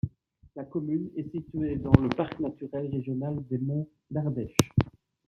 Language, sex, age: French, male, 50-59